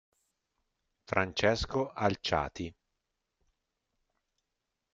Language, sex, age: Italian, male, 40-49